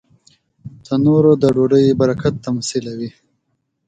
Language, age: Pashto, 19-29